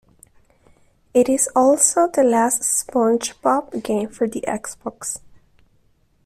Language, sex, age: English, female, 19-29